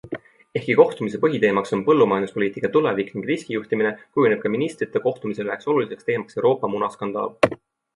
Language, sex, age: Estonian, male, 19-29